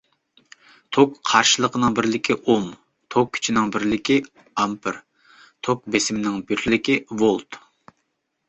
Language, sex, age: Uyghur, male, 40-49